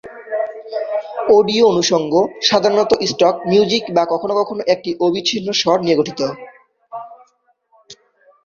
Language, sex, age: Bengali, male, 19-29